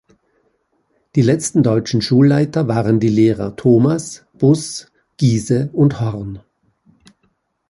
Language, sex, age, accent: German, male, 50-59, Österreichisches Deutsch